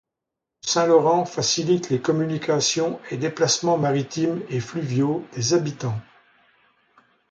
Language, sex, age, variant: French, male, 70-79, Français de métropole